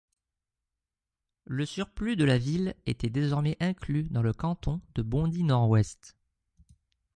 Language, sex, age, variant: French, male, 30-39, Français de métropole